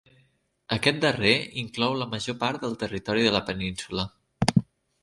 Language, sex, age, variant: Catalan, male, 30-39, Nord-Occidental